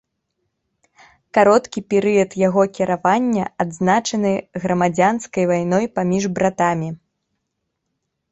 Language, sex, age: Belarusian, female, 19-29